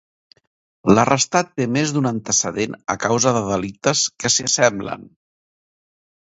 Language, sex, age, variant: Catalan, male, 40-49, Central